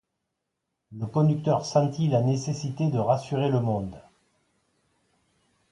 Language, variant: French, Français de métropole